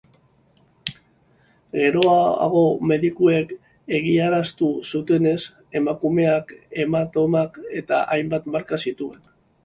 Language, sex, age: Basque, male, 30-39